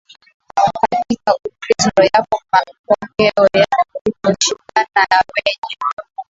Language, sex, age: Swahili, female, 19-29